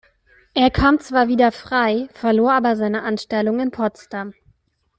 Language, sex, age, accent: German, female, 30-39, Deutschland Deutsch